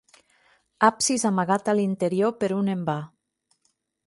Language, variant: Catalan, Nord-Occidental